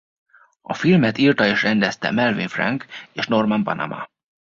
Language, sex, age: Hungarian, male, 30-39